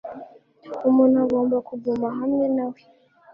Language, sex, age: Kinyarwanda, female, 19-29